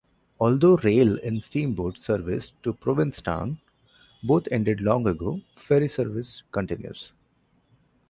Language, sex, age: English, male, 19-29